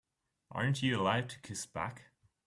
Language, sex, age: English, male, 19-29